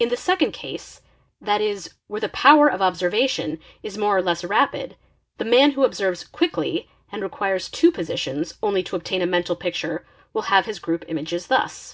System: none